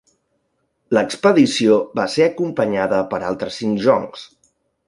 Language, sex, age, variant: Catalan, male, 30-39, Central